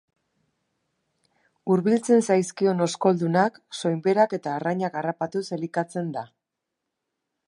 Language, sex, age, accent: Basque, female, 30-39, Mendebalekoa (Araba, Bizkaia, Gipuzkoako mendebaleko herri batzuk)